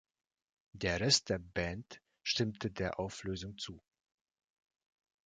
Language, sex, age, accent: German, male, 30-39, Russisch Deutsch